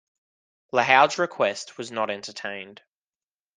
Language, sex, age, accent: English, male, 19-29, Australian English